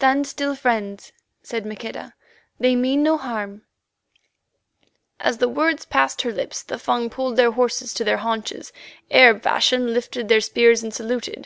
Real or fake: real